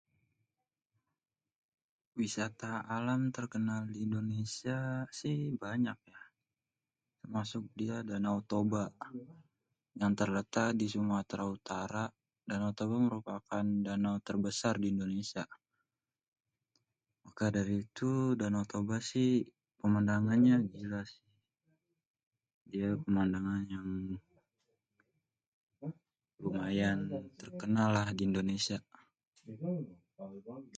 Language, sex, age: Betawi, male, 19-29